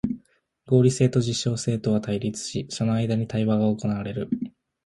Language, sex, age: Japanese, male, under 19